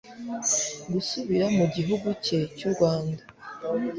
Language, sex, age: Kinyarwanda, female, under 19